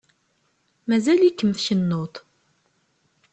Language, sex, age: Kabyle, female, 30-39